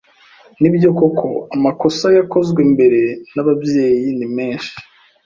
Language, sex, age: Kinyarwanda, male, 19-29